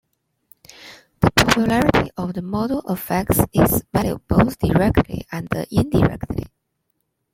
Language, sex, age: English, female, 30-39